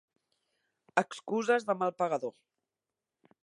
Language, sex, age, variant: Catalan, female, 40-49, Central